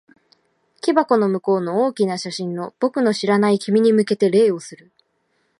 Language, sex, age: Japanese, female, under 19